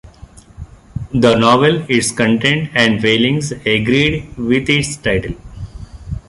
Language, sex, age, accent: English, male, 50-59, India and South Asia (India, Pakistan, Sri Lanka)